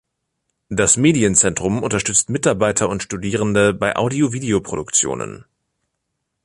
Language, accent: German, Deutschland Deutsch